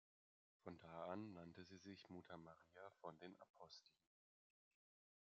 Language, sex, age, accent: German, male, 30-39, Deutschland Deutsch